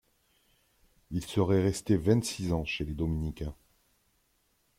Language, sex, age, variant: French, male, 40-49, Français de métropole